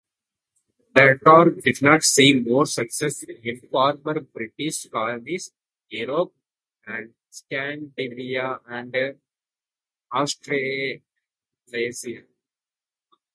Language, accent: English, United States English